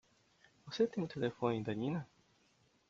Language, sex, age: Portuguese, male, 19-29